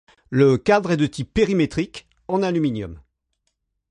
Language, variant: French, Français de métropole